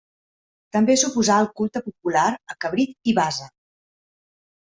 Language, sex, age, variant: Catalan, female, 50-59, Central